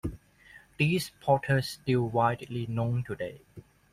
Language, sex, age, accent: English, male, 19-29, Hong Kong English